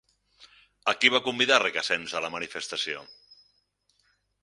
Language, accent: Catalan, Barcelona